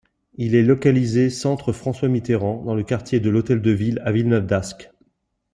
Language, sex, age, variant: French, male, 50-59, Français de métropole